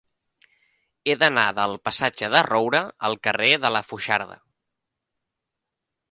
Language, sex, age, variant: Catalan, male, 19-29, Central